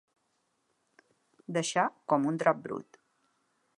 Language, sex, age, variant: Catalan, female, 50-59, Central